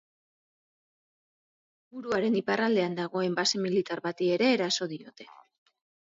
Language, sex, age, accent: Basque, female, 40-49, Erdialdekoa edo Nafarra (Gipuzkoa, Nafarroa)